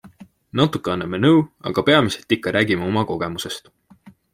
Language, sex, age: Estonian, male, 19-29